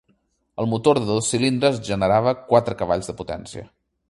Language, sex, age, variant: Catalan, male, 30-39, Central